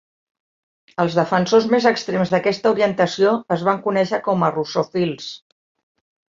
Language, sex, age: Catalan, female, 50-59